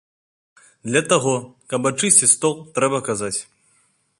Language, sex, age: Belarusian, male, 30-39